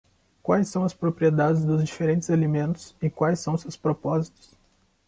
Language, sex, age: Portuguese, male, 19-29